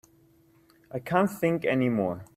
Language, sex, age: English, male, 19-29